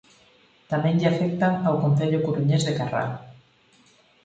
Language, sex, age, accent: Galician, female, 40-49, Normativo (estándar)